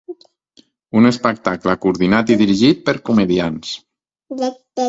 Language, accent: Catalan, Barcelona